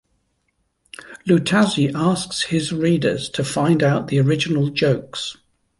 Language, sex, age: English, male, 50-59